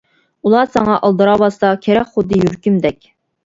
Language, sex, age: Uyghur, female, 19-29